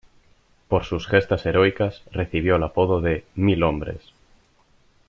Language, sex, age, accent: Spanish, male, 19-29, España: Norte peninsular (Asturias, Castilla y León, Cantabria, País Vasco, Navarra, Aragón, La Rioja, Guadalajara, Cuenca)